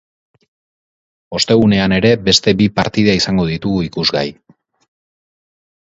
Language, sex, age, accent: Basque, male, 30-39, Erdialdekoa edo Nafarra (Gipuzkoa, Nafarroa)